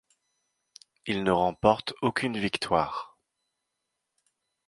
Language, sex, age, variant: French, male, 40-49, Français de métropole